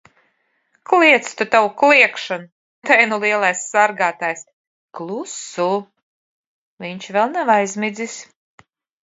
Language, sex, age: Latvian, female, 50-59